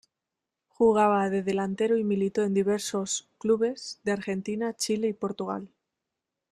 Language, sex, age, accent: Spanish, female, 19-29, España: Centro-Sur peninsular (Madrid, Toledo, Castilla-La Mancha)